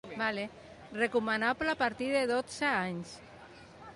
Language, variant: Catalan, Central